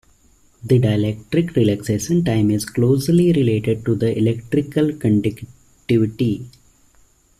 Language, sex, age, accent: English, male, 19-29, India and South Asia (India, Pakistan, Sri Lanka)